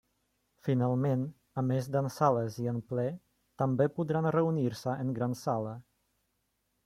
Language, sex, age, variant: Catalan, male, 30-39, Central